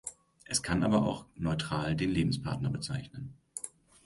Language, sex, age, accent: German, male, 19-29, Deutschland Deutsch